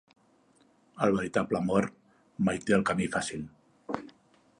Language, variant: Catalan, Central